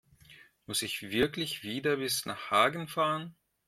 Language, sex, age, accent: German, male, 40-49, Russisch Deutsch